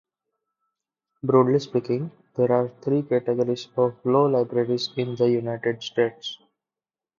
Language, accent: English, India and South Asia (India, Pakistan, Sri Lanka)